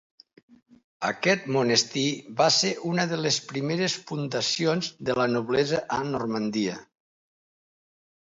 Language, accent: Catalan, Lleidatà